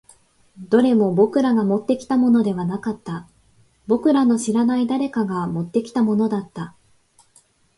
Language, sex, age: Japanese, female, 30-39